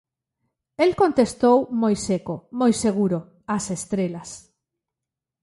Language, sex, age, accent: Galician, female, 40-49, Normativo (estándar)